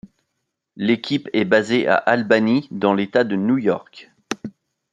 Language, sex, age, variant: French, male, 30-39, Français de métropole